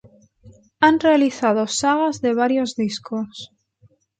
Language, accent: Spanish, España: Centro-Sur peninsular (Madrid, Toledo, Castilla-La Mancha)